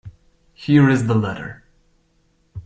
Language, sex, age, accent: English, male, 19-29, United States English